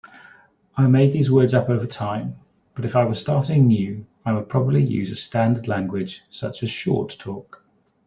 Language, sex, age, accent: English, male, 40-49, England English